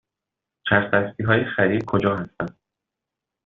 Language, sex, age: Persian, male, 19-29